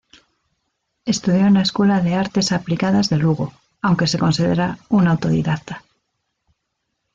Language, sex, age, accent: Spanish, female, 40-49, España: Norte peninsular (Asturias, Castilla y León, Cantabria, País Vasco, Navarra, Aragón, La Rioja, Guadalajara, Cuenca)